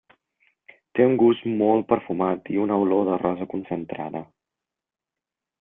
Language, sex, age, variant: Catalan, male, 19-29, Central